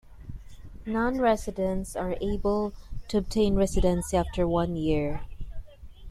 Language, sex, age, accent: English, female, 30-39, Filipino